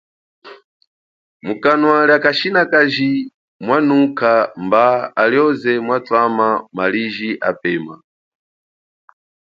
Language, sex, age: Chokwe, male, 40-49